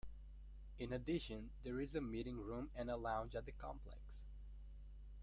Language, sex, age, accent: English, male, 19-29, United States English